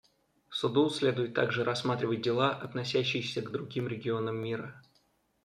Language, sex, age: Russian, male, 19-29